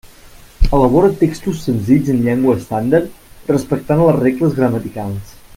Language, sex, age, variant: Catalan, male, 30-39, Central